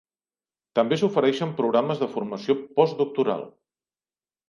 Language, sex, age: Catalan, male, 40-49